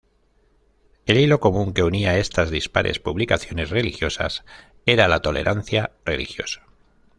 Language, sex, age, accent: Spanish, male, 50-59, España: Norte peninsular (Asturias, Castilla y León, Cantabria, País Vasco, Navarra, Aragón, La Rioja, Guadalajara, Cuenca)